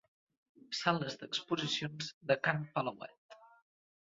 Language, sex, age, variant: Catalan, male, under 19, Central